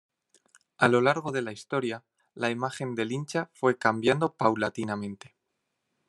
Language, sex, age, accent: Spanish, male, 19-29, España: Centro-Sur peninsular (Madrid, Toledo, Castilla-La Mancha)